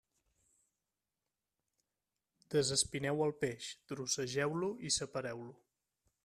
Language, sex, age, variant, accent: Catalan, male, 19-29, Central, central